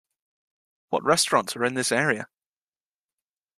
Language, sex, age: English, male, 19-29